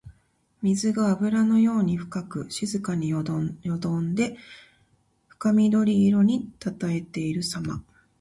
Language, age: Japanese, 30-39